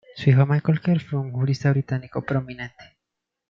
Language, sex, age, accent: Spanish, male, 19-29, Andino-Pacífico: Colombia, Perú, Ecuador, oeste de Bolivia y Venezuela andina